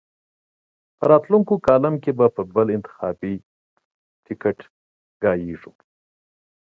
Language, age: Pashto, 30-39